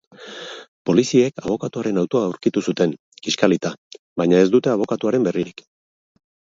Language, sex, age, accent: Basque, male, 40-49, Mendebalekoa (Araba, Bizkaia, Gipuzkoako mendebaleko herri batzuk)